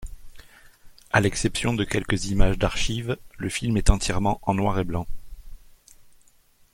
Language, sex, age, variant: French, male, 40-49, Français de métropole